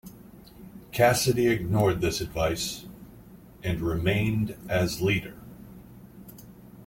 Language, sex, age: English, male, 50-59